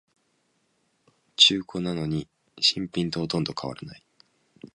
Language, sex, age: Japanese, male, 19-29